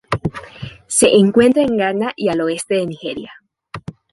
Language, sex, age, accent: Spanish, female, 19-29, Andino-Pacífico: Colombia, Perú, Ecuador, oeste de Bolivia y Venezuela andina